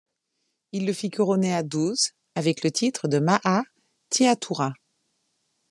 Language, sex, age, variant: French, female, 40-49, Français de métropole